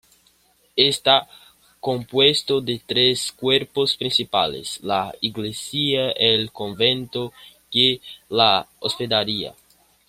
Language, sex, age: Spanish, male, under 19